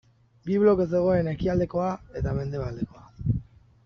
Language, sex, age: Basque, female, 19-29